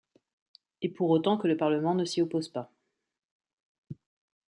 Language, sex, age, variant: French, female, 40-49, Français de métropole